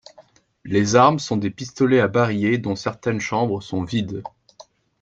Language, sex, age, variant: French, male, 19-29, Français de métropole